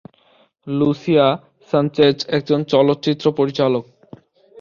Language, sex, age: Bengali, male, 19-29